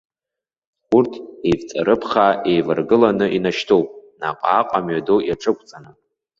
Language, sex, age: Abkhazian, male, under 19